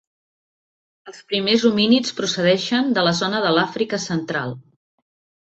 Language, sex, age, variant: Catalan, female, 50-59, Central